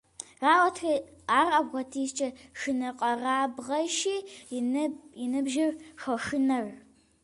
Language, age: Kabardian, under 19